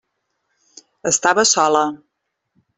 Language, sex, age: Catalan, female, 40-49